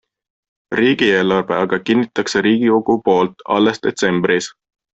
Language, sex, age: Estonian, male, 19-29